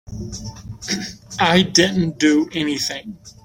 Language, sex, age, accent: English, male, 50-59, United States English